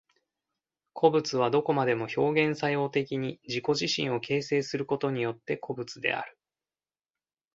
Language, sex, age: Japanese, male, 30-39